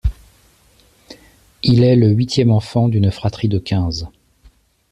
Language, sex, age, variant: French, male, 40-49, Français de métropole